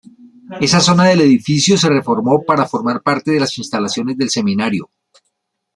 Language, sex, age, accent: Spanish, male, 60-69, Caribe: Cuba, Venezuela, Puerto Rico, República Dominicana, Panamá, Colombia caribeña, México caribeño, Costa del golfo de México